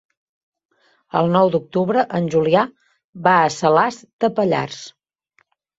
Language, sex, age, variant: Catalan, female, 30-39, Central